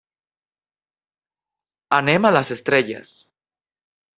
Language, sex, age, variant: Catalan, male, 19-29, Central